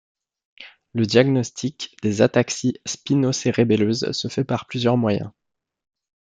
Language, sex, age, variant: French, male, 30-39, Français de métropole